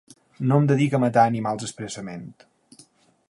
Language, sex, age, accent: Catalan, male, 19-29, balear; valencià